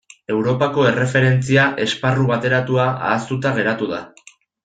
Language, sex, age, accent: Basque, male, 19-29, Erdialdekoa edo Nafarra (Gipuzkoa, Nafarroa)